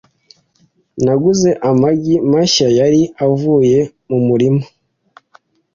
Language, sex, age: Kinyarwanda, male, 19-29